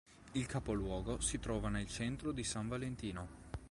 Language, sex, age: Italian, male, 30-39